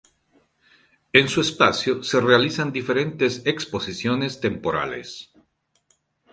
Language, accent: Spanish, Andino-Pacífico: Colombia, Perú, Ecuador, oeste de Bolivia y Venezuela andina